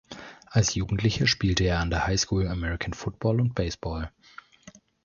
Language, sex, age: German, male, 19-29